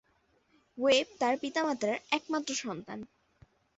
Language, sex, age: Bengali, female, 19-29